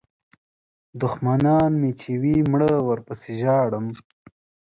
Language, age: Pashto, 19-29